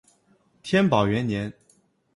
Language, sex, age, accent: Chinese, male, 19-29, 出生地：浙江省